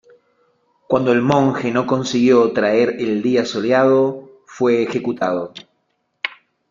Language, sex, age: Spanish, male, 50-59